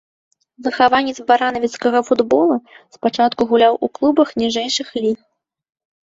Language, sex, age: Belarusian, female, 19-29